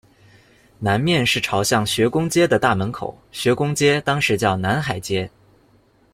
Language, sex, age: Chinese, male, 19-29